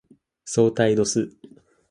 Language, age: Japanese, 19-29